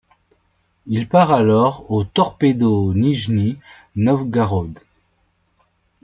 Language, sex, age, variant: French, male, 40-49, Français de métropole